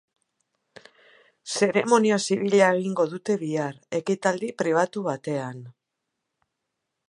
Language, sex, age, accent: Basque, female, 50-59, Mendebalekoa (Araba, Bizkaia, Gipuzkoako mendebaleko herri batzuk)